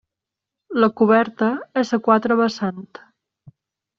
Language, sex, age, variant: Catalan, female, 30-39, Balear